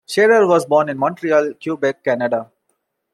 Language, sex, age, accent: English, male, 19-29, India and South Asia (India, Pakistan, Sri Lanka)